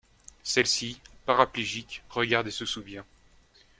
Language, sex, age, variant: French, male, 19-29, Français de métropole